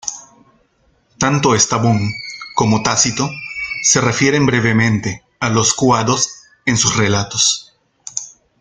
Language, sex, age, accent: Spanish, male, 40-49, Andino-Pacífico: Colombia, Perú, Ecuador, oeste de Bolivia y Venezuela andina